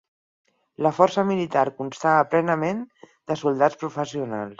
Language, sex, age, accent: Catalan, female, 50-59, Barcelona